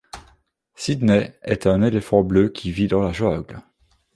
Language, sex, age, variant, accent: French, male, 30-39, Français d'Europe, Français de Belgique